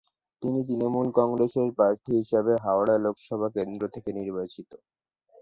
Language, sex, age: Bengali, male, 19-29